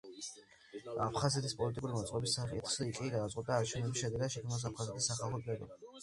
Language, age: Georgian, under 19